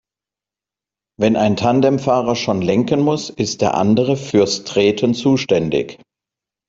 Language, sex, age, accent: German, male, 50-59, Deutschland Deutsch